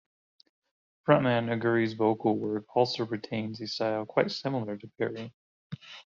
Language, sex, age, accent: English, male, 30-39, United States English